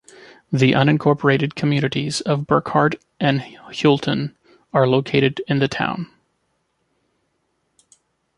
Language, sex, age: English, male, 30-39